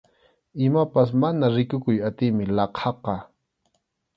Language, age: Arequipa-La Unión Quechua, 19-29